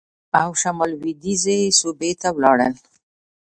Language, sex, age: Pashto, female, 50-59